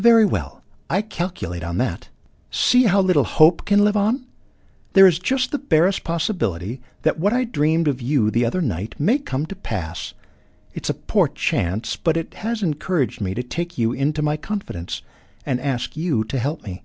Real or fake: real